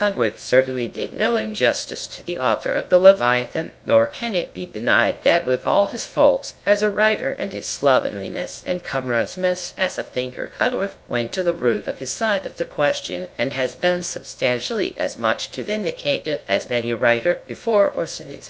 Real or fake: fake